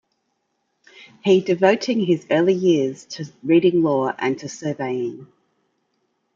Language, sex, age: English, female, 40-49